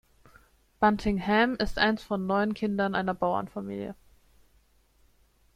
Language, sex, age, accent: German, female, 19-29, Deutschland Deutsch